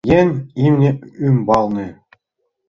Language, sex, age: Mari, male, 40-49